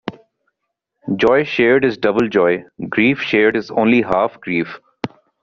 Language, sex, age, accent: English, male, 30-39, India and South Asia (India, Pakistan, Sri Lanka)